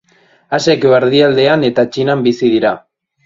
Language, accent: Basque, Erdialdekoa edo Nafarra (Gipuzkoa, Nafarroa)